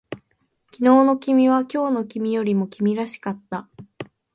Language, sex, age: Japanese, female, 19-29